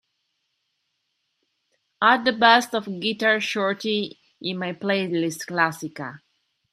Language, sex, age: English, female, 30-39